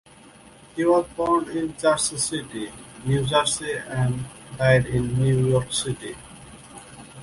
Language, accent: English, United States English